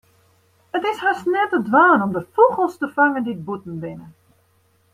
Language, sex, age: Western Frisian, female, 40-49